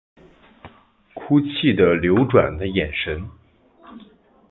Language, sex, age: Chinese, male, 19-29